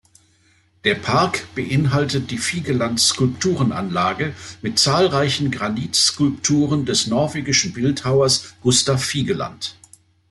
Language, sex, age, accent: German, male, 60-69, Deutschland Deutsch